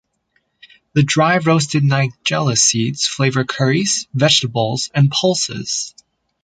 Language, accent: English, United States English